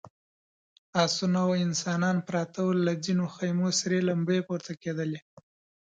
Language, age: Pashto, 30-39